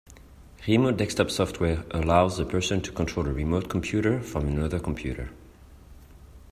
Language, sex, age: English, male, 40-49